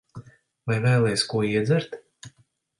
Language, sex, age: Latvian, male, 40-49